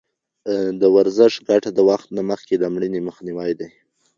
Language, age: Pashto, 19-29